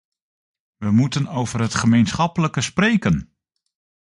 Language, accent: Dutch, Nederlands Nederlands